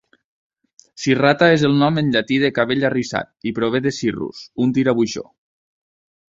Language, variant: Catalan, Nord-Occidental